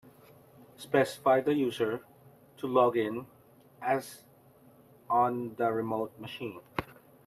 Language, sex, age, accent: English, male, 30-39, Filipino